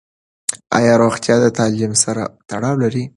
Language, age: Pashto, under 19